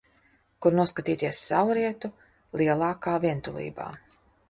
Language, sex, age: Latvian, female, 50-59